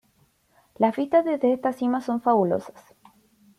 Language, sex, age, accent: Spanish, female, under 19, Chileno: Chile, Cuyo